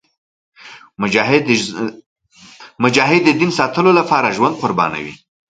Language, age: Pashto, 19-29